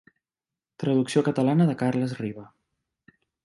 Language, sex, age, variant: Catalan, male, 30-39, Central